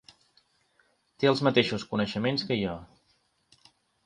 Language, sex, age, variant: Catalan, male, 40-49, Central